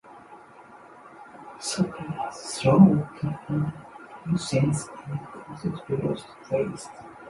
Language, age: English, 30-39